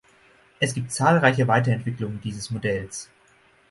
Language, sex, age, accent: German, male, 19-29, Deutschland Deutsch; Norddeutsch